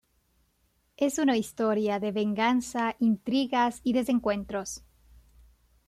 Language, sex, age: Spanish, female, 30-39